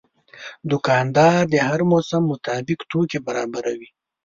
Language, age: Pashto, 30-39